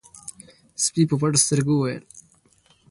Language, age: Pashto, 19-29